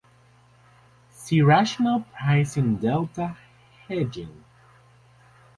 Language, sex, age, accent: English, male, 19-29, United States English